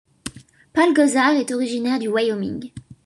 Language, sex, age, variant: French, female, under 19, Français de métropole